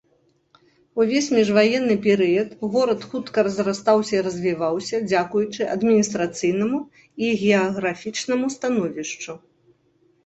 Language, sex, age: Belarusian, female, 50-59